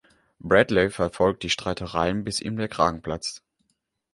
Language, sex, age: German, male, 19-29